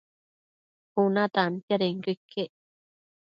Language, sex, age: Matsés, female, under 19